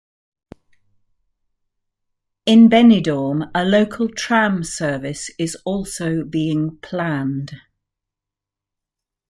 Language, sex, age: English, female, 60-69